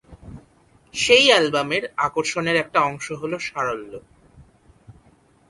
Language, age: Bengali, 19-29